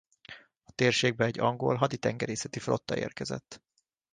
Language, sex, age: Hungarian, male, 30-39